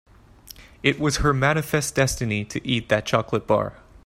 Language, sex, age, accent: English, male, 19-29, Canadian English